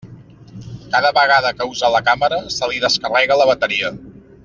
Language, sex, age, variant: Catalan, male, 30-39, Central